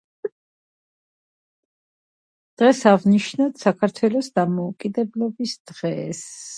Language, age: Georgian, 40-49